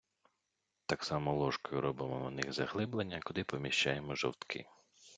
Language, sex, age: Ukrainian, male, 30-39